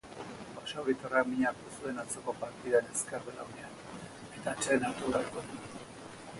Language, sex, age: Basque, male, 60-69